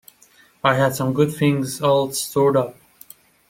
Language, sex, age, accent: English, male, 19-29, United States English